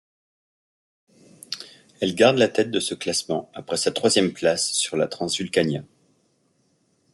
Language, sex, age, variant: French, male, 40-49, Français de métropole